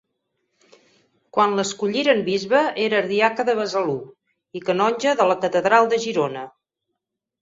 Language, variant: Catalan, Central